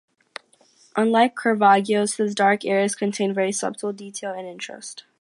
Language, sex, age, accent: English, female, under 19, United States English